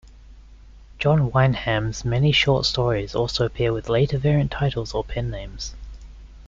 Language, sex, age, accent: English, male, 19-29, Australian English